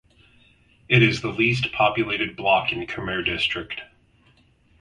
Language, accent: English, United States English